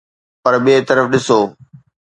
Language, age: Sindhi, 40-49